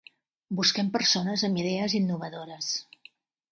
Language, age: Catalan, 60-69